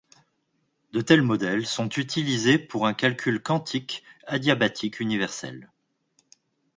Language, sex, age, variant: French, male, 30-39, Français de métropole